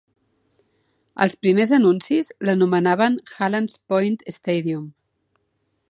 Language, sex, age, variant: Catalan, female, 40-49, Central